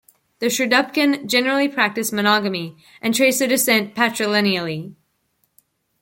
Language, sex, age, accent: English, female, under 19, United States English